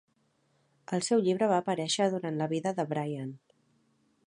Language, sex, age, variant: Catalan, female, 19-29, Central